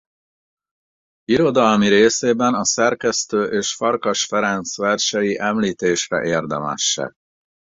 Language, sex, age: Hungarian, male, 40-49